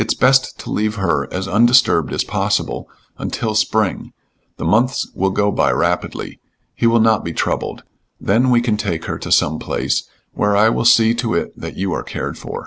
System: none